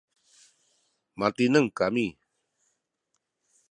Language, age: Sakizaya, 60-69